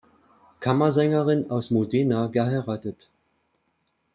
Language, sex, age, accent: German, male, 40-49, Deutschland Deutsch